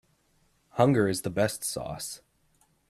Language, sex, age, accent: English, male, 19-29, Canadian English